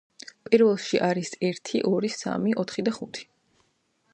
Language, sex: Georgian, female